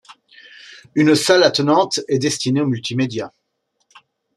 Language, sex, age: French, male, 60-69